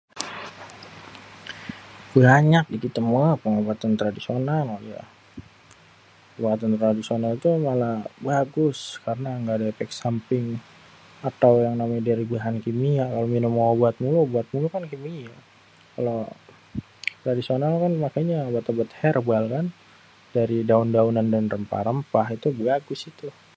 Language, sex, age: Betawi, male, 30-39